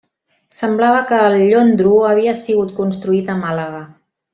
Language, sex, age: Catalan, female, 40-49